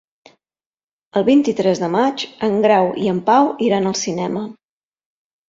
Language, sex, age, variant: Catalan, female, 40-49, Central